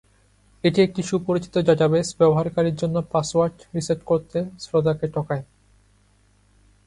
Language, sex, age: Bengali, male, 19-29